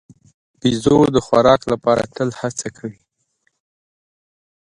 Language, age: Pashto, 19-29